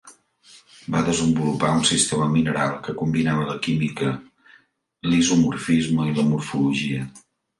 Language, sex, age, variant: Catalan, male, 50-59, Central